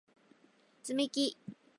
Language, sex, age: Japanese, female, 19-29